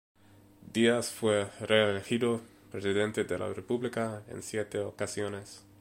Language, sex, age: Spanish, male, 19-29